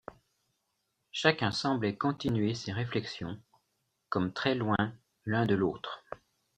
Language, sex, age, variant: French, male, 40-49, Français de métropole